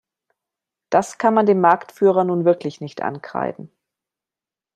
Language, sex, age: German, female, 40-49